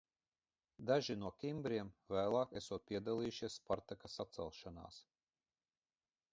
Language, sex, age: Latvian, male, 40-49